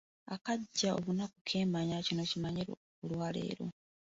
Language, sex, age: Ganda, female, 30-39